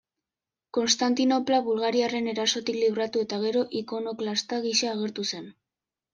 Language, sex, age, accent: Basque, female, under 19, Mendebalekoa (Araba, Bizkaia, Gipuzkoako mendebaleko herri batzuk)